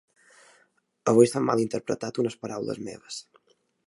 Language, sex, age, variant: Catalan, male, 19-29, Balear